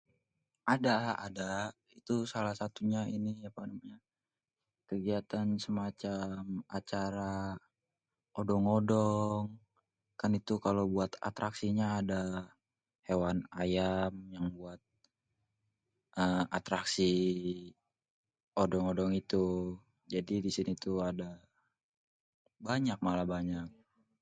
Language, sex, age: Betawi, male, 19-29